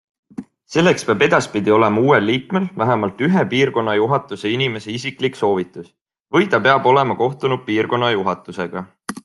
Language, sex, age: Estonian, male, 19-29